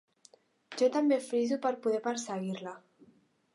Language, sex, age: Catalan, female, under 19